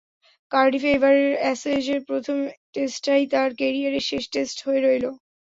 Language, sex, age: Bengali, female, 19-29